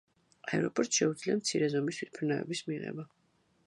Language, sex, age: Georgian, female, 40-49